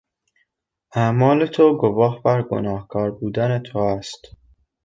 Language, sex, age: Persian, male, under 19